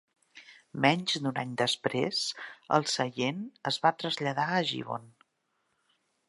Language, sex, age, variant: Catalan, female, 50-59, Central